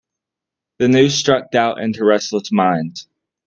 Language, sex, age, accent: English, male, 19-29, United States English